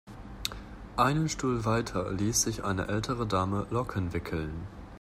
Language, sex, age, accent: German, male, 19-29, Deutschland Deutsch